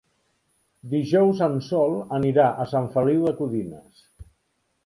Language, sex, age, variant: Catalan, male, 50-59, Central